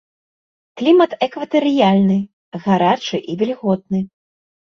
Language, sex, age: Belarusian, female, 19-29